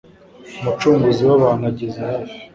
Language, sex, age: Kinyarwanda, male, 19-29